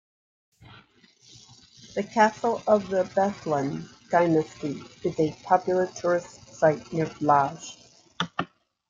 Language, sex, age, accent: English, female, 50-59, United States English